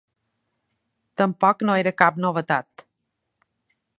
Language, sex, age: Catalan, female, 40-49